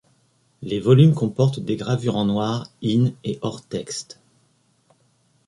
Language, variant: French, Français de métropole